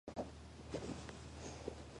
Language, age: Georgian, 19-29